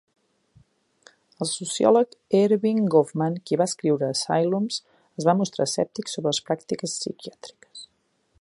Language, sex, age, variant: Catalan, female, 40-49, Central